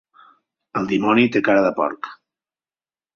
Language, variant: Catalan, Central